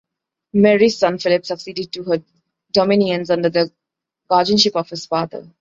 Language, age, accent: English, 30-39, India and South Asia (India, Pakistan, Sri Lanka)